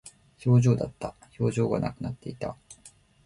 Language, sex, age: Japanese, male, 19-29